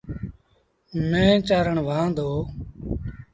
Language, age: Sindhi Bhil, 40-49